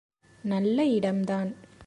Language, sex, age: Tamil, female, 30-39